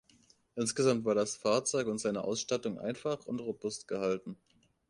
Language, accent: German, Deutschland Deutsch